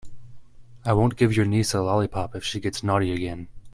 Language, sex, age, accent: English, male, 19-29, United States English